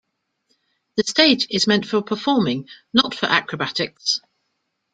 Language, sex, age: English, female, 50-59